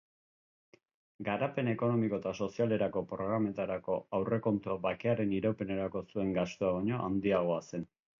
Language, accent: Basque, Erdialdekoa edo Nafarra (Gipuzkoa, Nafarroa)